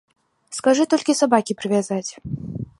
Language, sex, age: Belarusian, female, under 19